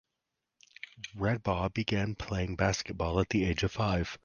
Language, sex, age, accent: English, male, 30-39, United States English